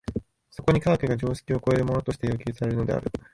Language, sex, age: Japanese, male, 19-29